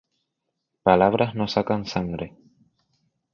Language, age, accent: Spanish, 19-29, España: Islas Canarias